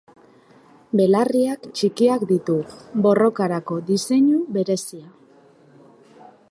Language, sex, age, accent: Basque, female, 30-39, Mendebalekoa (Araba, Bizkaia, Gipuzkoako mendebaleko herri batzuk)